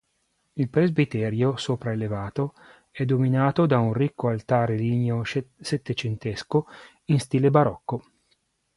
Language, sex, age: Italian, male, 50-59